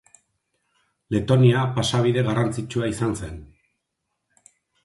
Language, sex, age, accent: Basque, male, 50-59, Erdialdekoa edo Nafarra (Gipuzkoa, Nafarroa)